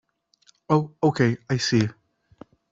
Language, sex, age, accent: English, male, 19-29, England English